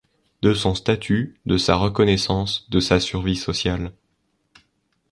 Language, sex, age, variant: French, male, under 19, Français de métropole